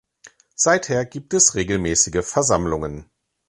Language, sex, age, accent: German, male, 40-49, Deutschland Deutsch